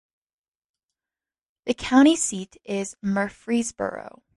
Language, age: English, 19-29